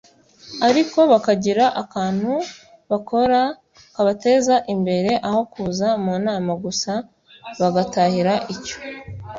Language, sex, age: Kinyarwanda, female, 19-29